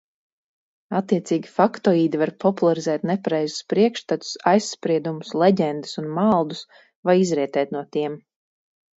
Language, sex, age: Latvian, female, 40-49